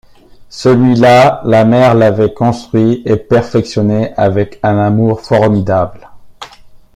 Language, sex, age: French, male, 40-49